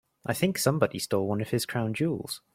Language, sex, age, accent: English, male, 19-29, England English